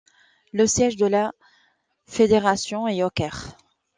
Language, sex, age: French, female, 30-39